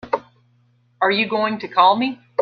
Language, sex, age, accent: English, female, 50-59, United States English